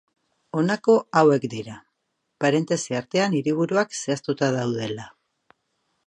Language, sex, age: Basque, female, 50-59